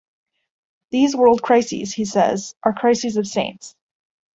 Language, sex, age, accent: English, female, 19-29, United States English